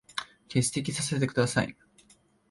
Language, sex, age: Japanese, male, 19-29